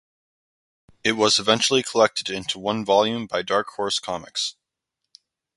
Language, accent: English, United States English